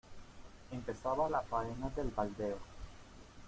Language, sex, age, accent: Spanish, male, 30-39, Caribe: Cuba, Venezuela, Puerto Rico, República Dominicana, Panamá, Colombia caribeña, México caribeño, Costa del golfo de México